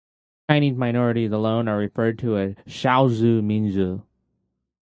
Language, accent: English, United States English